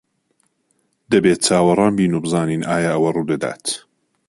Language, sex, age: Central Kurdish, male, 30-39